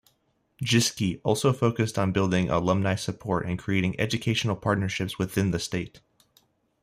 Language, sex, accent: English, male, United States English